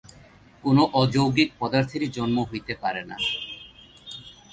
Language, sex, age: Bengali, male, 30-39